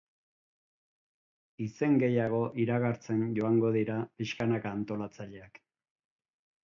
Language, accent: Basque, Erdialdekoa edo Nafarra (Gipuzkoa, Nafarroa)